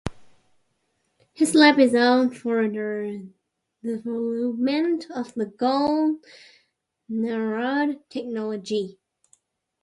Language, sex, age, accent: English, female, under 19, United States English